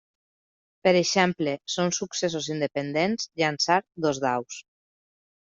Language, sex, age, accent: Catalan, female, 30-39, valencià